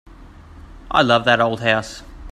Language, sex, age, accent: English, male, 19-29, Australian English